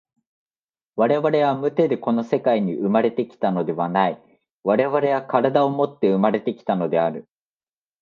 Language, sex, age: Japanese, male, 19-29